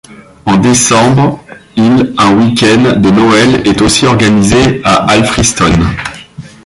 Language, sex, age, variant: French, male, 30-39, Français de métropole